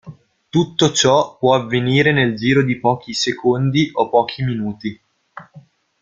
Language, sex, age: Italian, male, 19-29